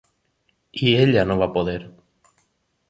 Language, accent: Catalan, valencià